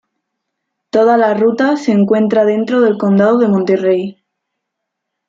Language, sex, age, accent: Spanish, female, under 19, España: Sur peninsular (Andalucia, Extremadura, Murcia)